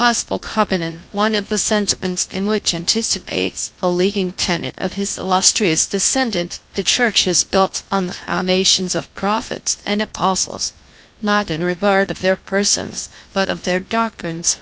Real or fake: fake